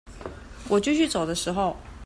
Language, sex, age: Chinese, female, 30-39